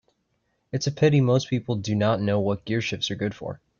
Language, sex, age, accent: English, male, 19-29, United States English